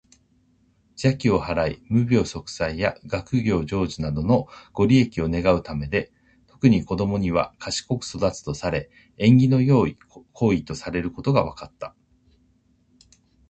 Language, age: Japanese, 40-49